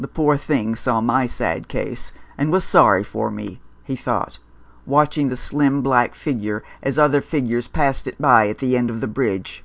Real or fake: real